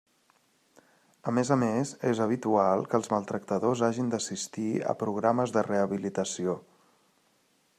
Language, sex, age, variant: Catalan, male, 30-39, Central